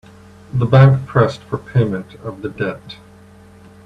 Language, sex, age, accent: English, male, 50-59, Canadian English